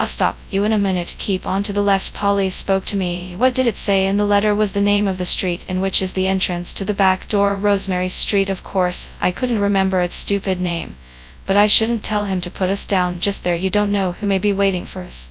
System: TTS, FastPitch